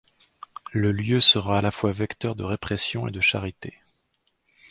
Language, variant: French, Français de métropole